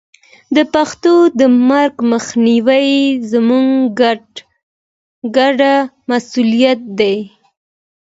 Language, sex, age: Pashto, female, 19-29